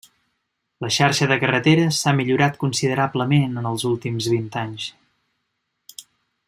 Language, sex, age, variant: Catalan, male, 30-39, Central